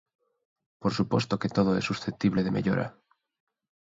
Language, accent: Galician, Normativo (estándar)